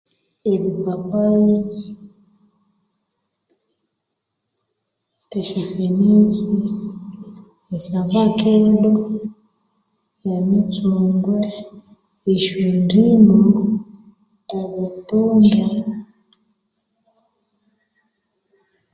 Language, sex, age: Konzo, female, 30-39